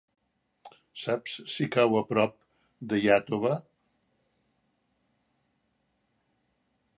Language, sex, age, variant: Catalan, male, 70-79, Central